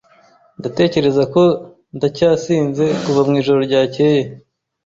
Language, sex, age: Kinyarwanda, male, 30-39